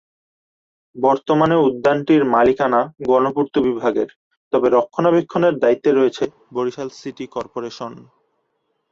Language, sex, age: Bengali, male, 19-29